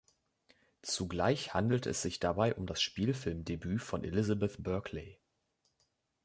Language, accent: German, Deutschland Deutsch